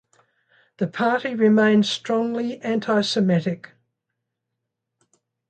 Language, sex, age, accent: English, female, 70-79, Australian English